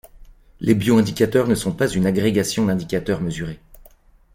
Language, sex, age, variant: French, male, 30-39, Français de métropole